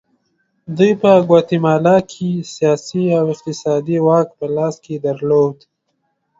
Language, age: Pashto, 19-29